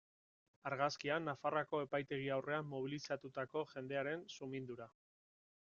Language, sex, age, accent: Basque, male, 30-39, Erdialdekoa edo Nafarra (Gipuzkoa, Nafarroa)